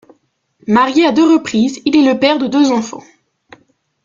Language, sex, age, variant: French, female, 19-29, Français de métropole